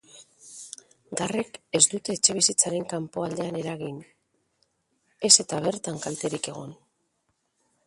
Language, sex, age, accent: Basque, female, 50-59, Mendebalekoa (Araba, Bizkaia, Gipuzkoako mendebaleko herri batzuk)